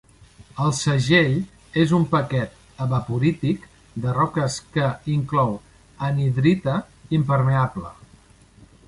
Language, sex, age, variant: Catalan, male, 50-59, Central